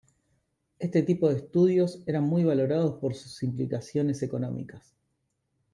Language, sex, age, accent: Spanish, male, 30-39, Rioplatense: Argentina, Uruguay, este de Bolivia, Paraguay